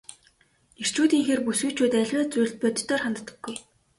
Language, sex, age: Mongolian, female, 19-29